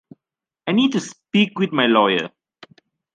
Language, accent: English, United States English